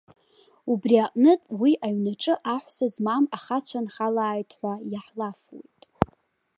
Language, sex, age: Abkhazian, female, under 19